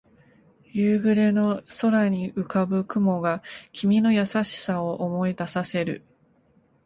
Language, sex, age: Japanese, female, 19-29